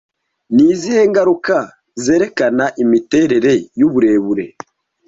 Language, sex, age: Kinyarwanda, male, 19-29